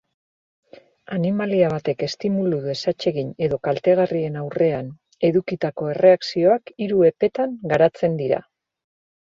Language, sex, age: Basque, female, 40-49